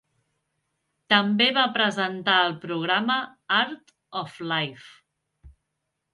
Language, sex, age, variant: Catalan, female, 30-39, Central